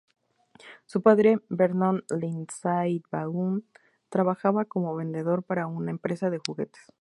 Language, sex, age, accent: Spanish, female, 19-29, México